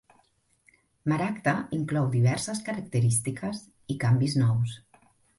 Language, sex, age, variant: Catalan, female, 40-49, Central